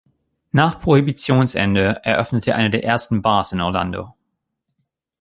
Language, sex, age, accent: German, male, 30-39, Deutschland Deutsch